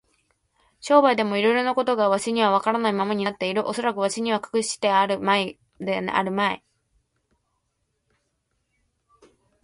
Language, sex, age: Japanese, female, 19-29